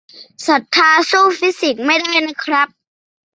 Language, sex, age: Thai, male, 30-39